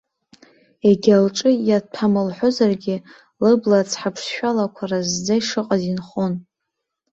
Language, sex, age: Abkhazian, female, under 19